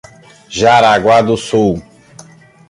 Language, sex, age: Portuguese, male, 30-39